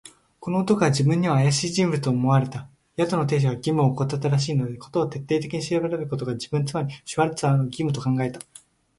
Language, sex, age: Japanese, male, under 19